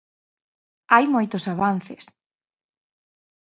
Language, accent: Galician, Atlántico (seseo e gheada)